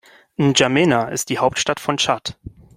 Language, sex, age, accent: German, male, 19-29, Deutschland Deutsch